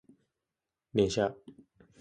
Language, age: Japanese, 19-29